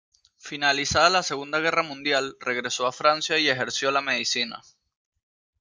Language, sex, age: Spanish, male, 19-29